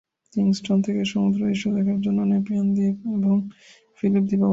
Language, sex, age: Bengali, male, 19-29